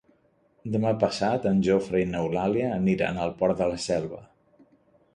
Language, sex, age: Catalan, male, 50-59